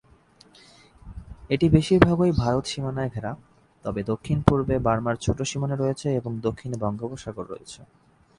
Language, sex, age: Bengali, male, 19-29